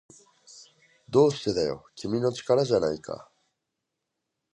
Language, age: Japanese, 19-29